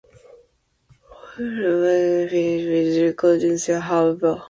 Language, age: English, 19-29